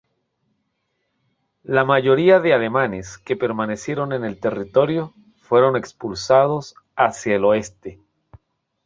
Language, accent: Spanish, Andino-Pacífico: Colombia, Perú, Ecuador, oeste de Bolivia y Venezuela andina